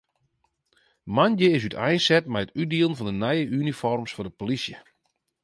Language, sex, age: Western Frisian, male, 30-39